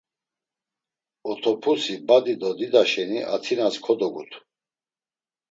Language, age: Laz, 50-59